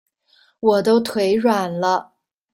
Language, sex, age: Chinese, female, 40-49